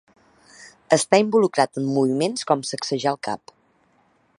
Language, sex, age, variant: Catalan, female, 40-49, Central